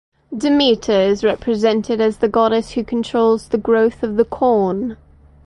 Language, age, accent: English, 30-39, United States English; England English